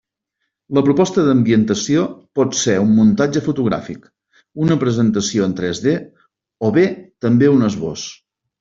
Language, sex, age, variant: Catalan, male, 40-49, Central